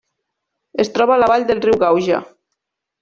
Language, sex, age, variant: Catalan, female, 40-49, Nord-Occidental